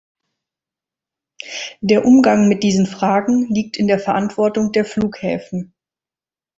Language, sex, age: German, female, 50-59